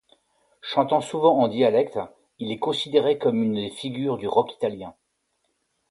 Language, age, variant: French, 60-69, Français de métropole